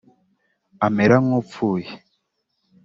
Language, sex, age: Kinyarwanda, male, 19-29